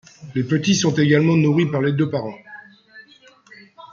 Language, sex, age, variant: French, male, 60-69, Français de métropole